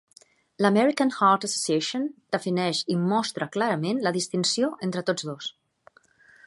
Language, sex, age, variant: Catalan, female, 40-49, Central